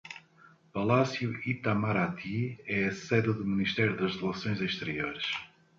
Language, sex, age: Portuguese, male, 50-59